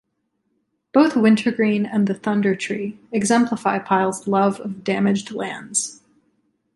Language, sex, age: English, female, 19-29